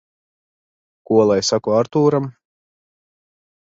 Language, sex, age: Latvian, male, 19-29